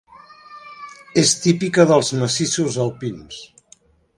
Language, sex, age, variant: Catalan, male, 60-69, Central